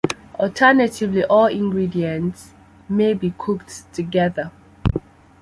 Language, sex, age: English, female, 30-39